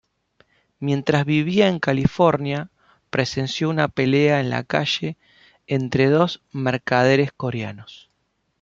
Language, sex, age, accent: Spanish, male, 40-49, Rioplatense: Argentina, Uruguay, este de Bolivia, Paraguay